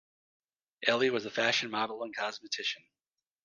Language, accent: English, United States English